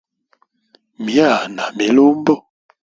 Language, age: Hemba, 19-29